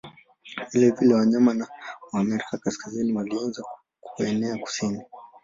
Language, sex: Swahili, male